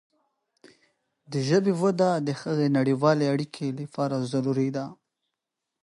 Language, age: Pashto, 19-29